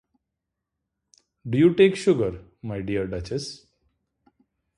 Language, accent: English, India and South Asia (India, Pakistan, Sri Lanka)